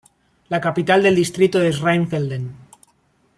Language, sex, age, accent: Spanish, male, 30-39, España: Norte peninsular (Asturias, Castilla y León, Cantabria, País Vasco, Navarra, Aragón, La Rioja, Guadalajara, Cuenca)